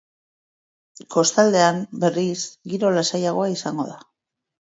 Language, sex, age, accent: Basque, female, 40-49, Mendebalekoa (Araba, Bizkaia, Gipuzkoako mendebaleko herri batzuk)